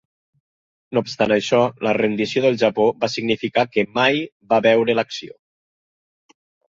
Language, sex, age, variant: Catalan, male, 50-59, Nord-Occidental